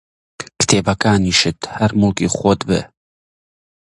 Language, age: Central Kurdish, 19-29